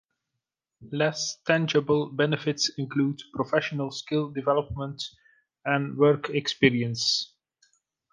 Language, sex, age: English, male, 40-49